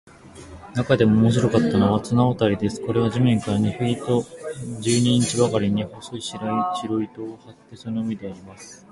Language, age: Japanese, 19-29